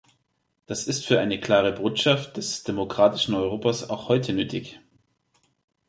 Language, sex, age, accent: German, male, 30-39, Deutschland Deutsch